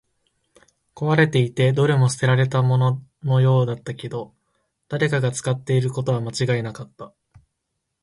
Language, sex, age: Japanese, male, 19-29